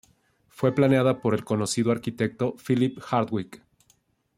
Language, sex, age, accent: Spanish, male, 40-49, México